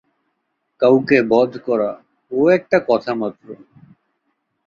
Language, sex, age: Bengali, male, 19-29